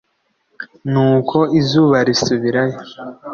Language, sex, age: Kinyarwanda, male, 19-29